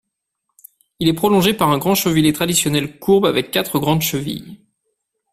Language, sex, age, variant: French, male, 30-39, Français de métropole